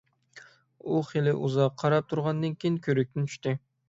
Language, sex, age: Uyghur, male, 19-29